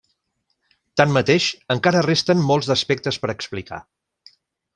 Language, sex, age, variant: Catalan, male, 40-49, Central